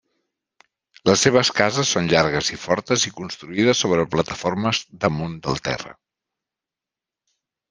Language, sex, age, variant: Catalan, male, 50-59, Central